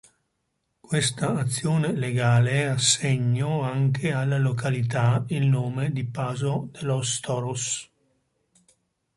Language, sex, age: Italian, male, 70-79